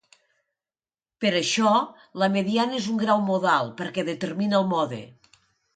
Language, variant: Catalan, Nord-Occidental